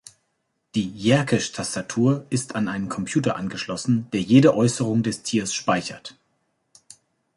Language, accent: German, Deutschland Deutsch